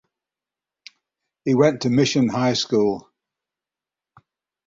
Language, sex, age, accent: English, male, 70-79, England English